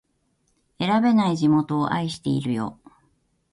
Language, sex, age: Japanese, female, 50-59